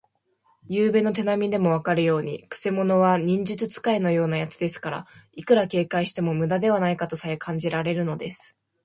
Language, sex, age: Japanese, female, under 19